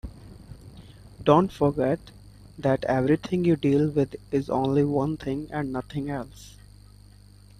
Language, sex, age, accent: English, male, 19-29, India and South Asia (India, Pakistan, Sri Lanka)